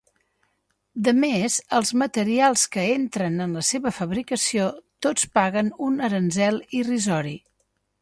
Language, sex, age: Catalan, female, 50-59